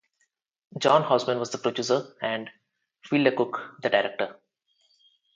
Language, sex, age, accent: English, male, 19-29, India and South Asia (India, Pakistan, Sri Lanka)